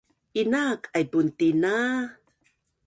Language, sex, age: Bunun, female, 60-69